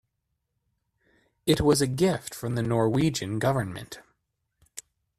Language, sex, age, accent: English, male, 30-39, United States English